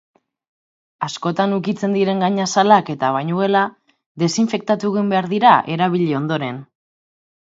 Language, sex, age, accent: Basque, female, 30-39, Mendebalekoa (Araba, Bizkaia, Gipuzkoako mendebaleko herri batzuk)